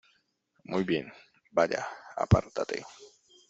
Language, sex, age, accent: Spanish, male, 19-29, Andino-Pacífico: Colombia, Perú, Ecuador, oeste de Bolivia y Venezuela andina